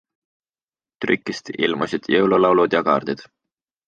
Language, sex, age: Estonian, male, 19-29